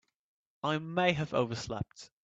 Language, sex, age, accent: English, male, 19-29, England English